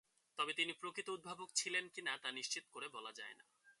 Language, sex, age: Bengali, male, 19-29